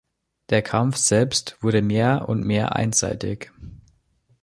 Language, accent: German, Deutschland Deutsch